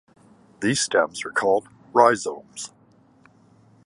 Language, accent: English, Canadian English